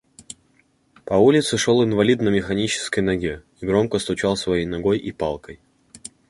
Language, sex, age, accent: Russian, male, under 19, Русский